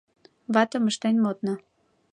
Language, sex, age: Mari, female, 19-29